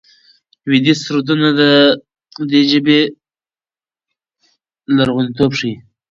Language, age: Pashto, 19-29